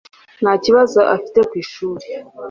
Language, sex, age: Kinyarwanda, female, 30-39